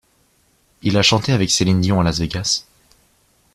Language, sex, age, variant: French, male, 19-29, Français de métropole